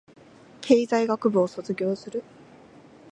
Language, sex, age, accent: Japanese, female, 19-29, 標準語